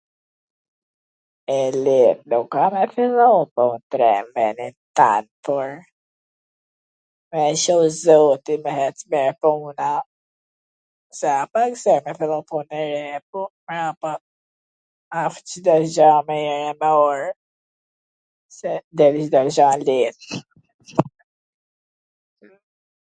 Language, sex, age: Gheg Albanian, female, 50-59